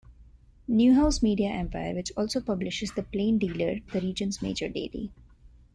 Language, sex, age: English, female, 19-29